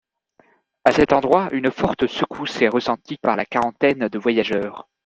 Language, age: French, 19-29